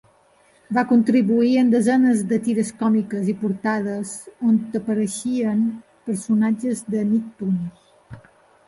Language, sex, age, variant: Catalan, female, 50-59, Balear